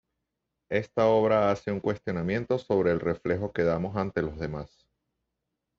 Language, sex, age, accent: Spanish, male, 40-49, Caribe: Cuba, Venezuela, Puerto Rico, República Dominicana, Panamá, Colombia caribeña, México caribeño, Costa del golfo de México